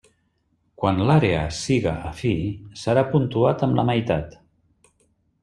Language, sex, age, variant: Catalan, male, 50-59, Central